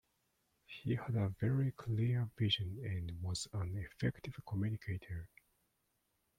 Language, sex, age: English, male, 40-49